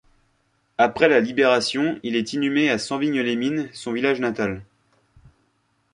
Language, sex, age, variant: French, male, 30-39, Français de métropole